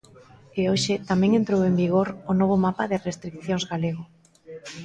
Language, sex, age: Galician, female, 40-49